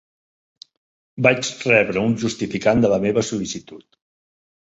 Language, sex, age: Catalan, male, 50-59